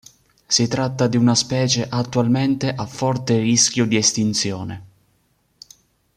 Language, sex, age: Italian, male, 19-29